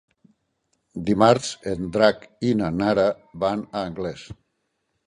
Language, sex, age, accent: Catalan, male, 60-69, valencià